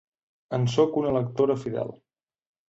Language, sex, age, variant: Catalan, male, 19-29, Central